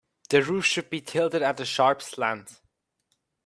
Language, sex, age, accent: English, male, under 19, United States English